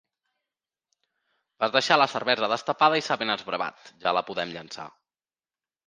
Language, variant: Catalan, Central